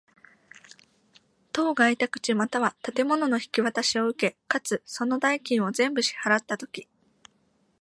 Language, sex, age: Japanese, female, 19-29